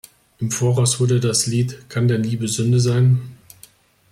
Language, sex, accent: German, male, Deutschland Deutsch